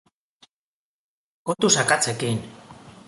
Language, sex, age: Basque, male, 50-59